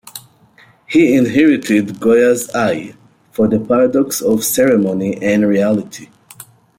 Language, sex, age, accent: English, male, 30-39, United States English